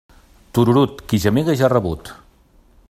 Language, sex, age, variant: Catalan, male, 40-49, Central